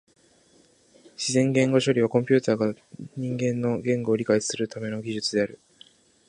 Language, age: Japanese, 19-29